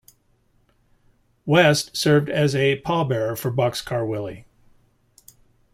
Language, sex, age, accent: English, male, 50-59, United States English